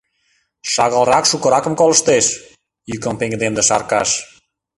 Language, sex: Mari, male